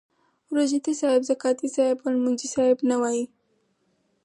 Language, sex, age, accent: Pashto, female, 19-29, معیاري پښتو